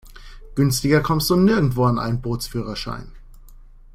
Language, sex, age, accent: German, male, 30-39, Deutschland Deutsch